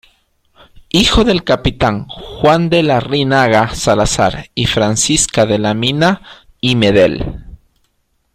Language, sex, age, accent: Spanish, male, 40-49, Andino-Pacífico: Colombia, Perú, Ecuador, oeste de Bolivia y Venezuela andina